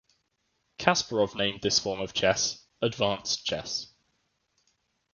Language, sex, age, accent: English, male, 19-29, England English